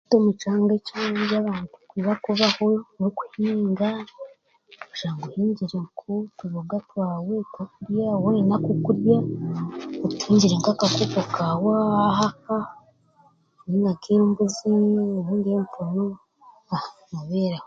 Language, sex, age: Chiga, male, 30-39